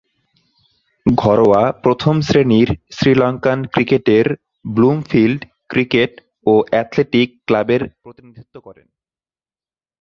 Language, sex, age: Bengali, male, 19-29